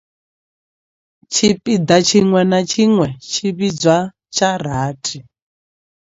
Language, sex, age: Venda, female, 40-49